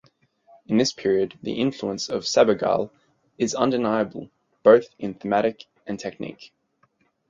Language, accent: English, Australian English